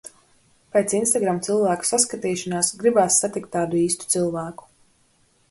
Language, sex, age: Latvian, female, 19-29